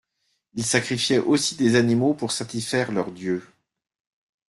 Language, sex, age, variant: French, male, 50-59, Français de métropole